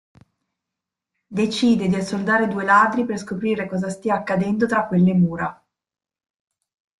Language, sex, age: Italian, female, 40-49